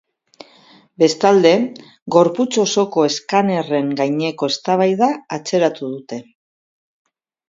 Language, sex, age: Basque, female, 60-69